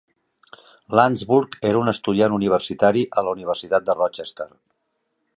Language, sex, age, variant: Catalan, male, 50-59, Central